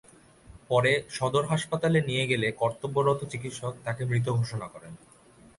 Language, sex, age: Bengali, male, 19-29